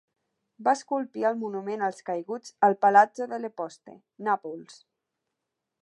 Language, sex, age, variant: Catalan, female, under 19, Central